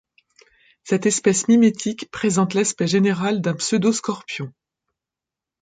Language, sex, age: French, female, 50-59